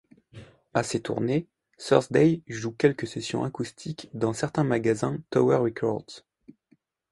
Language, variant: French, Français de métropole